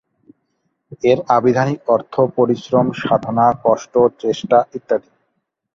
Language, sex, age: Bengali, male, 30-39